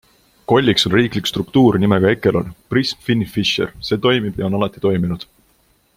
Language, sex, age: Estonian, male, 19-29